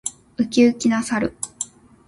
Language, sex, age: Japanese, female, 19-29